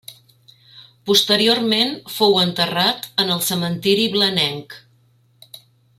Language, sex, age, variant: Catalan, female, 50-59, Central